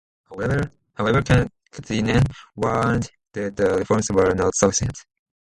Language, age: English, under 19